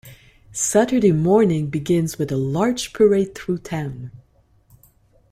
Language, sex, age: English, female, 50-59